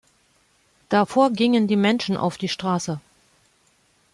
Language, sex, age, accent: German, female, 50-59, Deutschland Deutsch